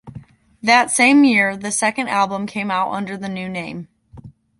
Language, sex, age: English, female, under 19